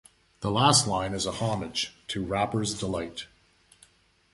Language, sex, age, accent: English, male, 40-49, Canadian English